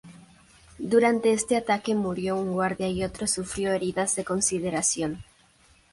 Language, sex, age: Spanish, female, under 19